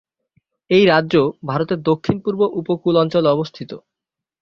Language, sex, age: Bengali, male, 19-29